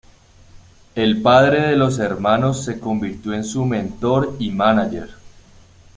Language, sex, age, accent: Spanish, male, 19-29, Andino-Pacífico: Colombia, Perú, Ecuador, oeste de Bolivia y Venezuela andina